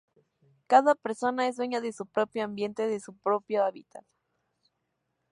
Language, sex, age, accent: Spanish, female, 19-29, México